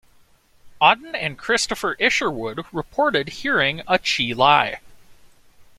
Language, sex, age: English, male, 19-29